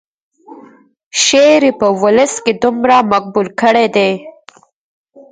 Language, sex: Pashto, female